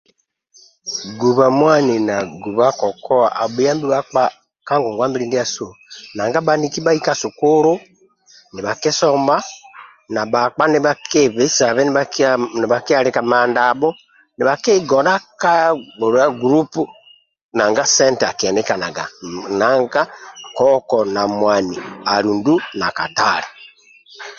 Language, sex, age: Amba (Uganda), male, 70-79